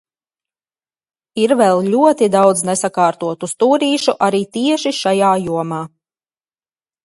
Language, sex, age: Latvian, female, 30-39